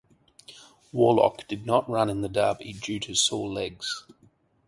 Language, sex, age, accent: English, male, 40-49, Australian English